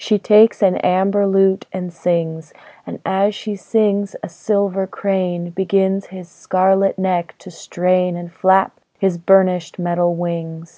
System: none